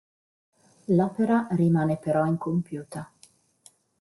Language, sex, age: Italian, female, 40-49